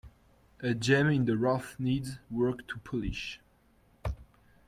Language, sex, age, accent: English, male, 19-29, England English